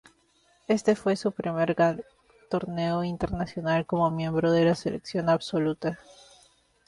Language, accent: Spanish, Andino-Pacífico: Colombia, Perú, Ecuador, oeste de Bolivia y Venezuela andina